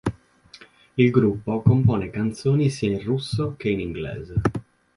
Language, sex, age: Italian, male, 19-29